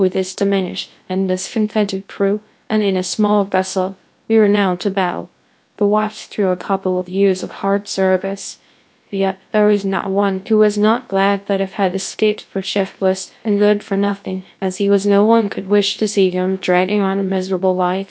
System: TTS, GlowTTS